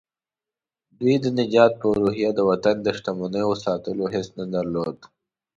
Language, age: Pashto, 19-29